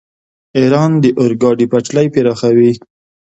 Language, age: Pashto, 30-39